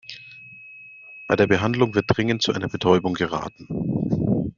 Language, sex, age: German, male, 30-39